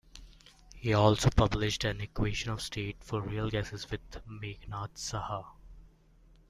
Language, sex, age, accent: English, male, 19-29, India and South Asia (India, Pakistan, Sri Lanka)